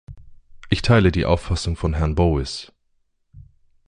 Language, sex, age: German, male, 30-39